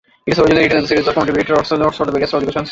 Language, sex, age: English, male, 19-29